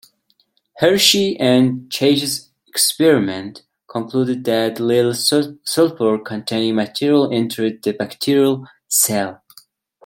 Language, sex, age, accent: English, male, 19-29, United States English